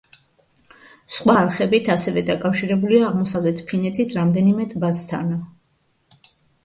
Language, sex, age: Georgian, female, 50-59